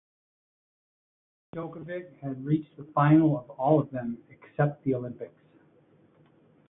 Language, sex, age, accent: English, male, 40-49, United States English